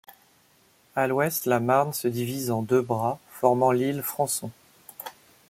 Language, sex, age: French, male, 40-49